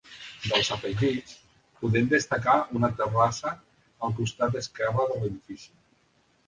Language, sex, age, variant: Catalan, male, 50-59, Central